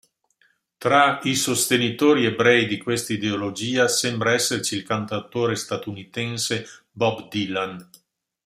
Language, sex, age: Italian, male, 60-69